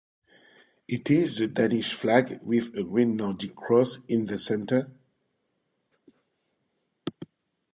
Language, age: English, 50-59